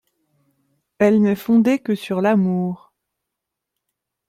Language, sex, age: French, female, 40-49